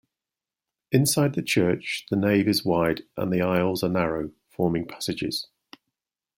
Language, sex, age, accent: English, male, 50-59, England English